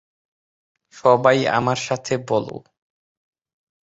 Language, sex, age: Bengali, male, 19-29